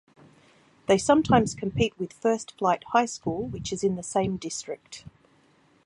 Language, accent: English, Australian English